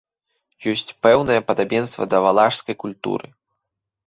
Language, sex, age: Belarusian, male, 19-29